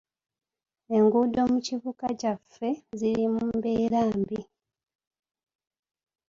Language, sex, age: Ganda, female, 30-39